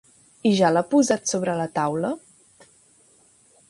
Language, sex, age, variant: Catalan, female, 19-29, Central